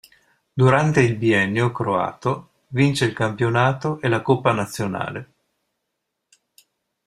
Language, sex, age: Italian, male, 60-69